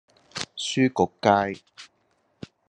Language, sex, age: Cantonese, male, 19-29